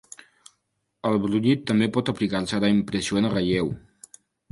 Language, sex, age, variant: Catalan, male, 19-29, Septentrional